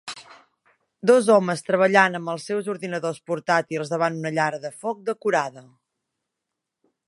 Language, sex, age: Catalan, female, 19-29